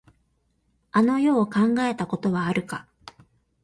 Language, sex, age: Japanese, female, 19-29